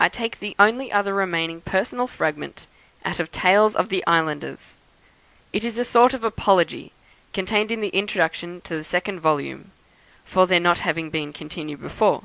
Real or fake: real